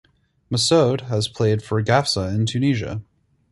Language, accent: English, United States English